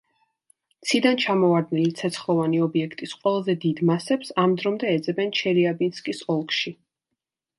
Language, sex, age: Georgian, female, 19-29